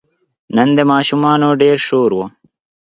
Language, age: Pashto, 19-29